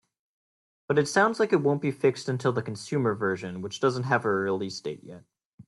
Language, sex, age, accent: English, male, 19-29, United States English